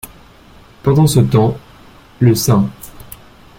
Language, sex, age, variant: French, male, 19-29, Français des départements et régions d'outre-mer